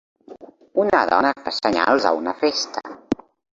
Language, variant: Catalan, Central